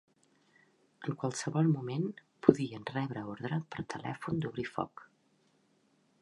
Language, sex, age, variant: Catalan, female, 50-59, Central